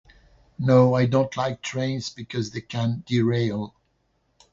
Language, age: English, 60-69